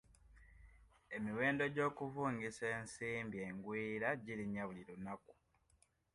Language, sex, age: Ganda, male, 19-29